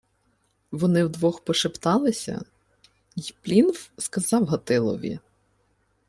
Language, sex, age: Ukrainian, female, 30-39